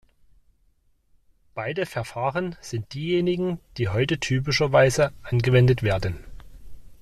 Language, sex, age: German, male, 40-49